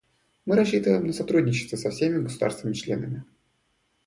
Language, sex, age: Russian, male, 19-29